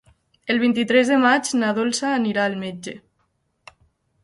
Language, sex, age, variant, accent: Catalan, female, 19-29, Valencià meridional, valencià